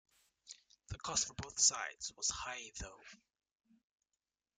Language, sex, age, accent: English, male, 19-29, United States English